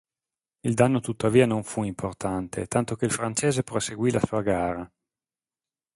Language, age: Italian, 40-49